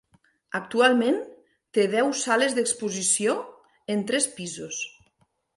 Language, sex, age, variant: Catalan, female, 40-49, Nord-Occidental